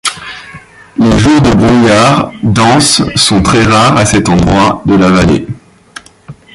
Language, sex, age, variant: French, male, 30-39, Français de métropole